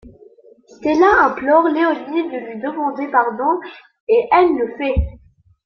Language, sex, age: French, female, 19-29